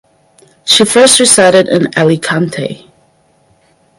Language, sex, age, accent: English, female, 19-29, New Zealand English